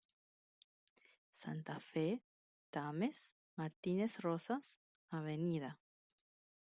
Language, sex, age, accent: Spanish, female, 30-39, Rioplatense: Argentina, Uruguay, este de Bolivia, Paraguay